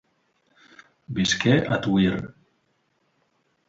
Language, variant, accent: Catalan, Central, central